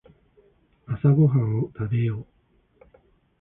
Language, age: Japanese, 60-69